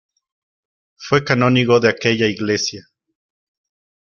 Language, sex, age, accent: Spanish, male, 19-29, México